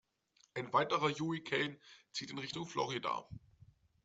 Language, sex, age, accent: German, male, 19-29, Deutschland Deutsch